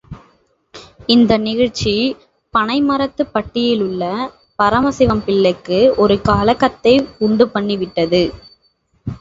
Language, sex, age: Tamil, female, 19-29